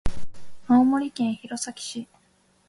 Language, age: Japanese, 19-29